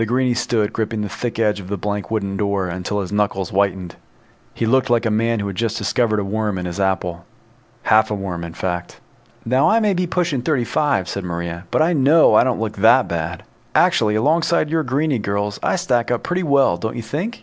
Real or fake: real